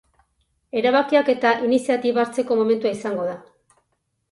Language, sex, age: Basque, female, 50-59